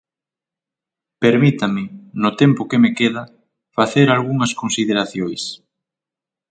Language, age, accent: Galician, 30-39, Oriental (común en zona oriental); Normativo (estándar)